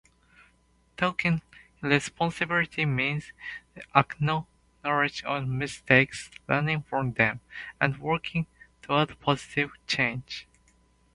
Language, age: English, 19-29